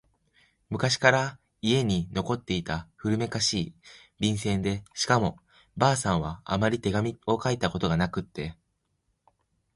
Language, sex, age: Japanese, male, 19-29